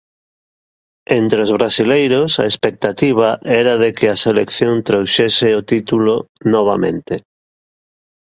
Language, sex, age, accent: Galician, male, 50-59, Atlántico (seseo e gheada)